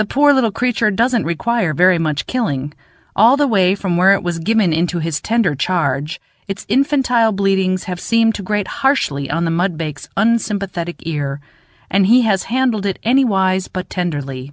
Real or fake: real